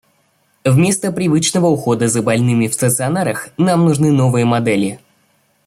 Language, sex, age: Russian, male, under 19